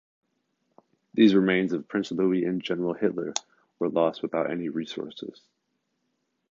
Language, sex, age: English, male, under 19